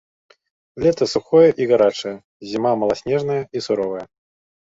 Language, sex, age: Belarusian, male, 40-49